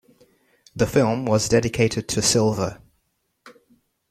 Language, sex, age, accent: English, male, 19-29, England English